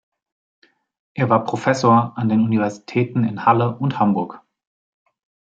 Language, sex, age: German, male, 40-49